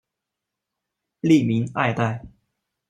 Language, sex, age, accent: Chinese, male, 19-29, 出生地：四川省